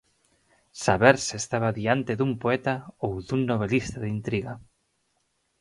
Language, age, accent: Galician, 19-29, Normativo (estándar)